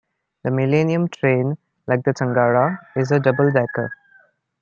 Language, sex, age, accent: English, male, 19-29, India and South Asia (India, Pakistan, Sri Lanka)